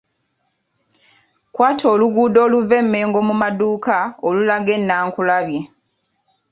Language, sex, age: Ganda, female, 30-39